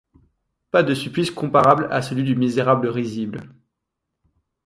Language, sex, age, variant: French, male, 19-29, Français de métropole